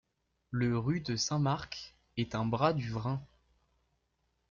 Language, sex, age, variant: French, male, under 19, Français de métropole